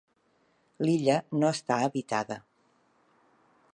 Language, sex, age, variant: Catalan, female, 40-49, Central